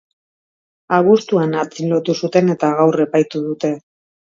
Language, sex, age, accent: Basque, female, 40-49, Mendebalekoa (Araba, Bizkaia, Gipuzkoako mendebaleko herri batzuk)